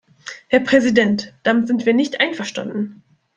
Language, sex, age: German, female, 19-29